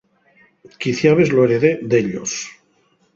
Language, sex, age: Asturian, male, 50-59